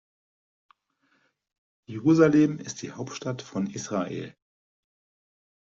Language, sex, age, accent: German, male, 30-39, Deutschland Deutsch